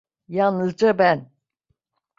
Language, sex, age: Turkish, female, 70-79